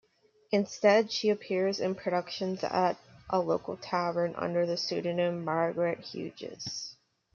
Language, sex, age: English, female, 19-29